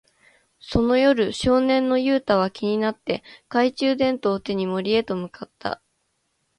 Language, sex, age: Japanese, female, 19-29